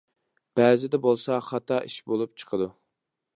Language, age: Uyghur, 19-29